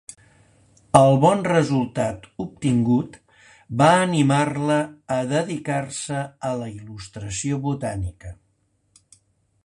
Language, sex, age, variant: Catalan, male, 60-69, Central